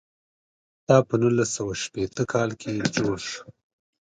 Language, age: Pashto, 30-39